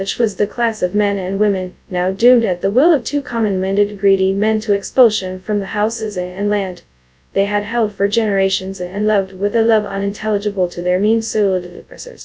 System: TTS, FastPitch